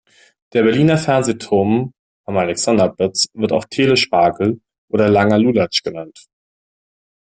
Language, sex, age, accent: German, male, 19-29, Deutschland Deutsch